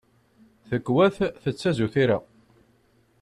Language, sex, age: Kabyle, male, 50-59